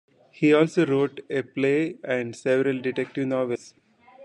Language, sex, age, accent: English, male, 40-49, India and South Asia (India, Pakistan, Sri Lanka)